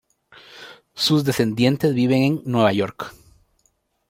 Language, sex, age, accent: Spanish, male, 30-39, América central